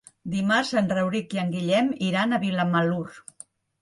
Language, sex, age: Catalan, female, 60-69